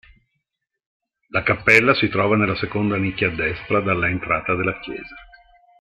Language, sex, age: Italian, male, 60-69